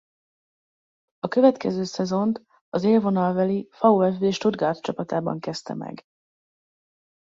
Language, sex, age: Hungarian, female, 19-29